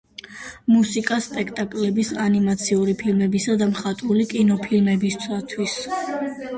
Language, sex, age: Georgian, female, 19-29